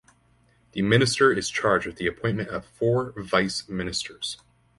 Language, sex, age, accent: English, male, 19-29, Canadian English